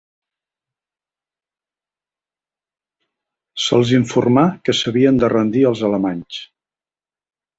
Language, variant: Catalan, Central